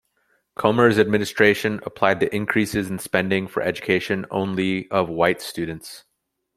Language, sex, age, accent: English, male, 19-29, United States English